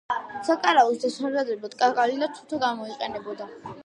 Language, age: Georgian, under 19